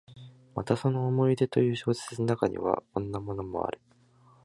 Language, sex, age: Japanese, male, 19-29